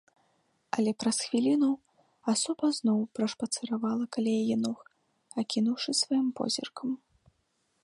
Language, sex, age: Belarusian, female, 19-29